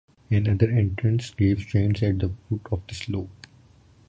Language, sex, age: English, male, 19-29